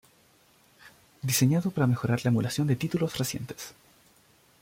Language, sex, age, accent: Spanish, male, 19-29, Chileno: Chile, Cuyo